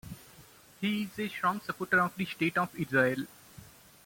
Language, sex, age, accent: English, male, 19-29, India and South Asia (India, Pakistan, Sri Lanka)